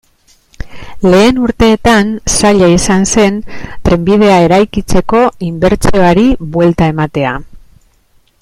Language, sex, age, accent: Basque, female, 40-49, Mendebalekoa (Araba, Bizkaia, Gipuzkoako mendebaleko herri batzuk)